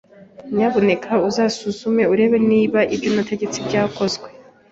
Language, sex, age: Kinyarwanda, female, 19-29